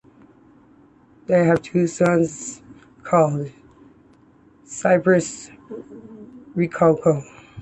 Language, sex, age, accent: English, female, 30-39, United States English